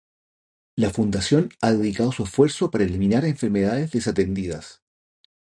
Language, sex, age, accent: Spanish, male, 40-49, Chileno: Chile, Cuyo